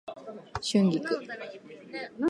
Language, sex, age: Japanese, female, 19-29